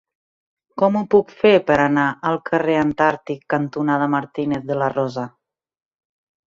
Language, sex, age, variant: Catalan, female, 40-49, Central